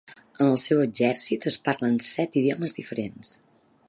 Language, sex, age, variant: Catalan, female, 40-49, Central